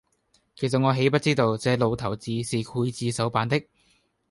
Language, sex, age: Cantonese, male, 19-29